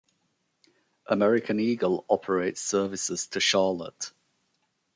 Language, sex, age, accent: English, male, 40-49, England English